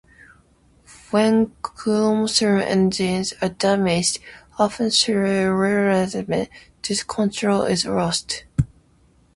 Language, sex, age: English, female, 19-29